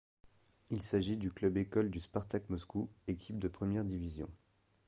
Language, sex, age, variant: French, male, 19-29, Français de métropole